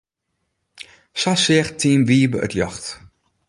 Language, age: Western Frisian, 40-49